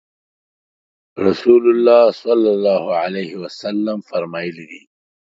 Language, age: Pashto, 50-59